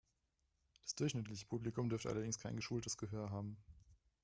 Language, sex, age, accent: German, male, 19-29, Deutschland Deutsch